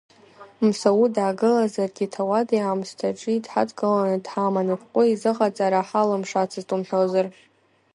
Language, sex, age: Abkhazian, female, under 19